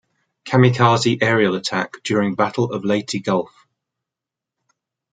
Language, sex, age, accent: English, male, 60-69, England English